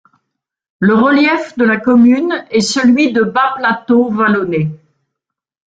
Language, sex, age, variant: French, female, 60-69, Français de métropole